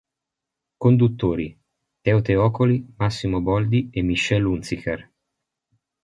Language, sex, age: Italian, male, 19-29